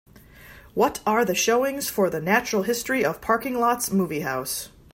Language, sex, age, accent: English, female, 30-39, United States English